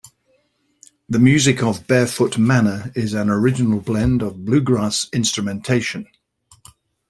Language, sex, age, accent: English, male, 60-69, England English